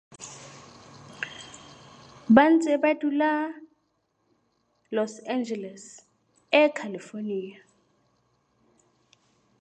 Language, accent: English, England English